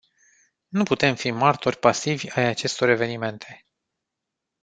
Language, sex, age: Romanian, male, 30-39